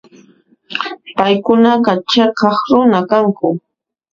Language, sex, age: Puno Quechua, female, 19-29